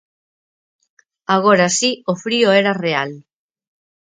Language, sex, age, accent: Galician, female, 40-49, Normativo (estándar)